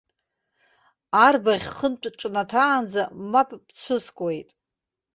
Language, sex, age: Abkhazian, female, 50-59